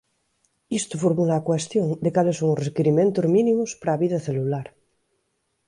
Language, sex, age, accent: Galician, female, 19-29, Central (gheada)